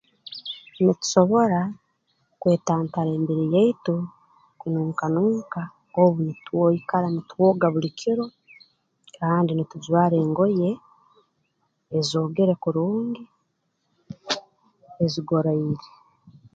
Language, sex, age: Tooro, female, 30-39